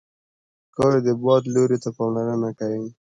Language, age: Pashto, under 19